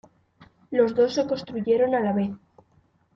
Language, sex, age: Spanish, female, under 19